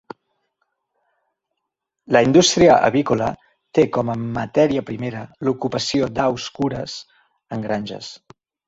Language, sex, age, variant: Catalan, male, 40-49, Central